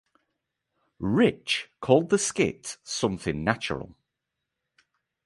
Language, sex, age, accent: English, male, 30-39, England English